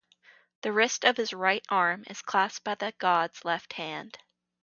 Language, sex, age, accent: English, female, 19-29, United States English; Canadian English